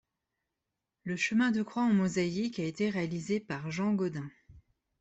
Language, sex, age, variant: French, female, 40-49, Français de métropole